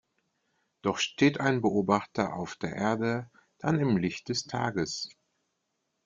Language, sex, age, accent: German, male, 30-39, Deutschland Deutsch